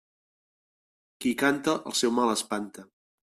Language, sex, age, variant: Catalan, male, 50-59, Central